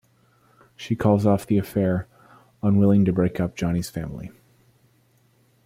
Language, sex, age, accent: English, male, 19-29, United States English